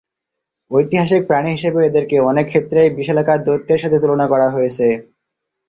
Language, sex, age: Bengali, male, 19-29